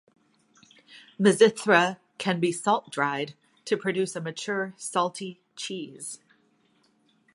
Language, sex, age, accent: English, female, 40-49, United States English